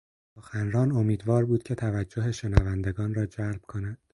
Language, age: Persian, 19-29